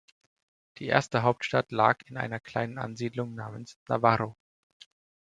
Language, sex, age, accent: German, male, 19-29, Deutschland Deutsch